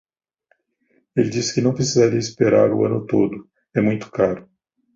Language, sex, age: Portuguese, male, 50-59